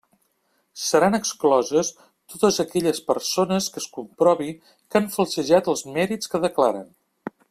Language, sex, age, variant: Catalan, male, 50-59, Central